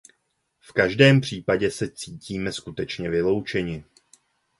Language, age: Czech, 30-39